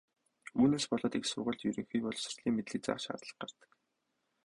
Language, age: Mongolian, 19-29